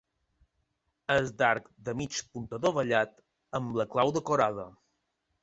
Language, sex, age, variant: Catalan, male, 30-39, Balear